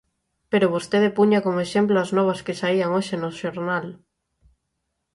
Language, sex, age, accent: Galician, female, 19-29, Central (gheada); Normativo (estándar)